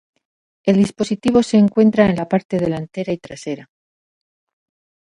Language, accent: Spanish, España: Centro-Sur peninsular (Madrid, Toledo, Castilla-La Mancha)